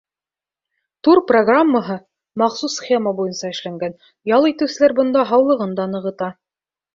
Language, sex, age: Bashkir, female, 19-29